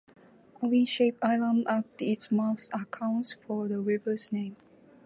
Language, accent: English, Irish English